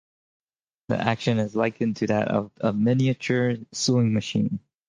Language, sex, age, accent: English, male, 30-39, United States English